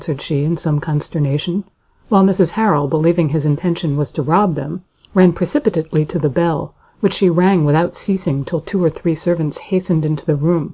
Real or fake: real